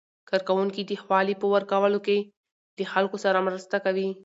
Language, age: Pashto, 19-29